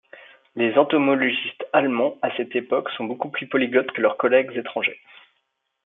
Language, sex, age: French, male, 30-39